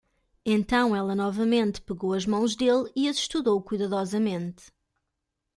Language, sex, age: Portuguese, female, 30-39